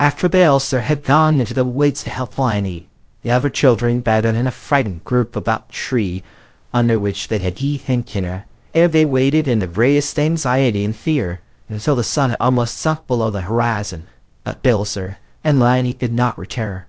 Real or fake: fake